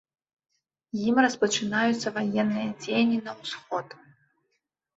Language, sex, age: Belarusian, female, 19-29